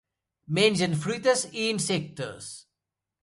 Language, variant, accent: Catalan, Central, central